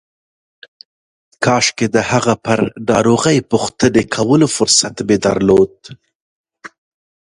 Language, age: Pashto, 30-39